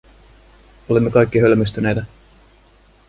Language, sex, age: Finnish, male, 30-39